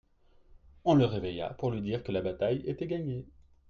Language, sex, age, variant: French, male, 30-39, Français de métropole